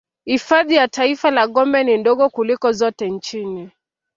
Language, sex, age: Swahili, female, 19-29